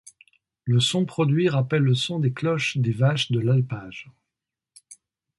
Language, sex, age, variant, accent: French, male, 50-59, Français de métropole, Parisien